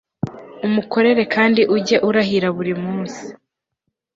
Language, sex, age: Kinyarwanda, female, 19-29